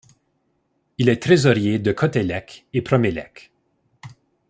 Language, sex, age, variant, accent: French, male, 30-39, Français d'Amérique du Nord, Français du Canada